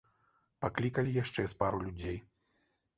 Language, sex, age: Belarusian, male, 50-59